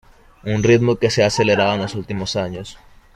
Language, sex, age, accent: Spanish, male, 19-29, México